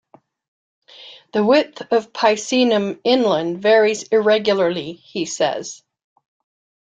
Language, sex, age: English, female, 60-69